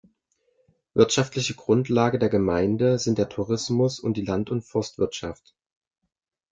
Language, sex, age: German, male, 19-29